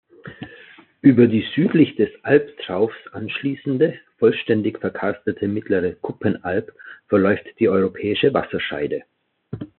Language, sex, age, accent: German, male, 40-49, Österreichisches Deutsch